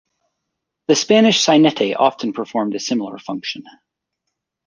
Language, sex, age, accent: English, male, 40-49, United States English